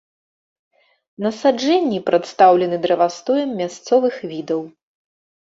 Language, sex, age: Belarusian, female, 40-49